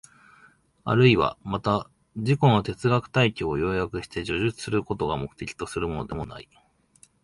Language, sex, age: Japanese, male, 19-29